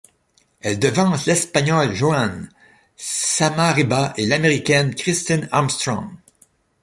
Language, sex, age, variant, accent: French, male, 60-69, Français d'Amérique du Nord, Français du Canada